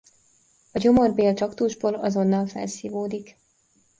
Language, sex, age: Hungarian, female, 19-29